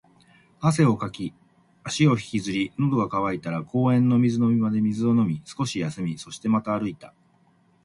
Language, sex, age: Japanese, male, 50-59